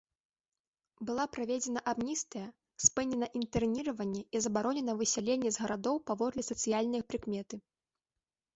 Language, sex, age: Belarusian, female, 19-29